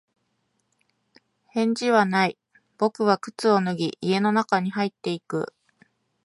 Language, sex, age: Japanese, female, 30-39